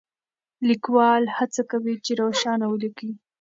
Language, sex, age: Pashto, female, 19-29